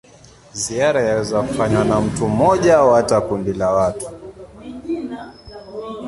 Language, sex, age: Swahili, male, 19-29